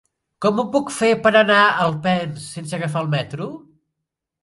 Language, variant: Catalan, Central